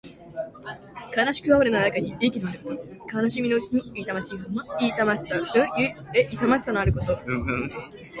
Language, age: Japanese, 19-29